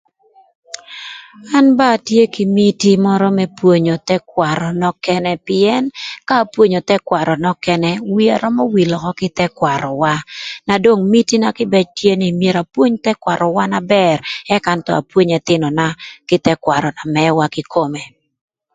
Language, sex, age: Thur, female, 50-59